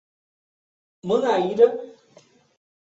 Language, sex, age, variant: Portuguese, male, 30-39, Portuguese (Brasil)